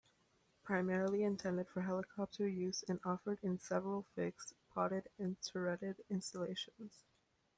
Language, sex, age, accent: English, male, under 19, United States English